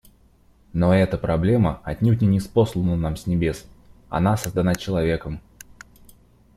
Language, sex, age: Russian, male, 19-29